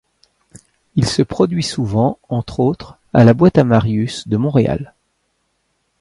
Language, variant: French, Français de métropole